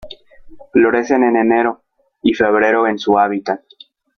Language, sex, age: Spanish, female, 19-29